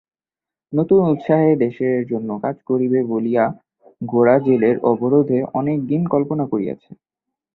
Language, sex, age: Bengali, male, 19-29